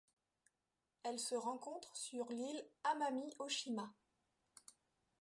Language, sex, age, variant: French, female, 30-39, Français de métropole